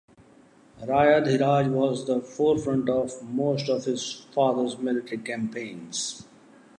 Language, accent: English, India and South Asia (India, Pakistan, Sri Lanka)